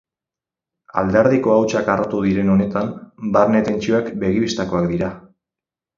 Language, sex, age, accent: Basque, male, 19-29, Erdialdekoa edo Nafarra (Gipuzkoa, Nafarroa)